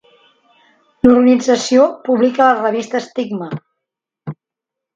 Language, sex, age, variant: Catalan, female, 50-59, Central